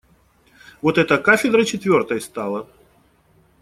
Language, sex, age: Russian, male, 40-49